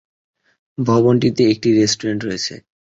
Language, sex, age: Bengali, male, 19-29